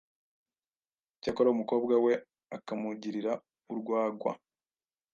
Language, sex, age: Kinyarwanda, male, 19-29